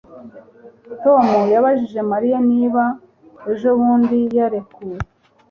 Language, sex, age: Kinyarwanda, female, 40-49